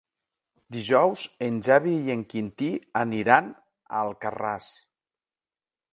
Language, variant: Catalan, Septentrional